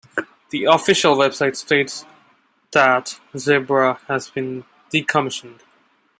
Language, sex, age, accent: English, male, 19-29, India and South Asia (India, Pakistan, Sri Lanka)